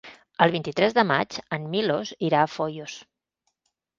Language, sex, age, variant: Catalan, female, 50-59, Central